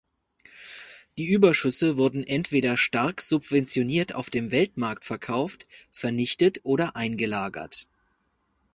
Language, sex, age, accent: German, male, 40-49, Deutschland Deutsch